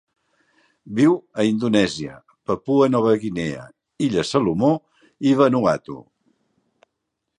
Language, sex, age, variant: Catalan, male, 70-79, Central